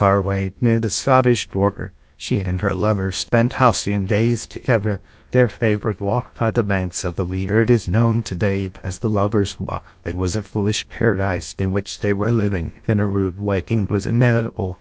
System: TTS, GlowTTS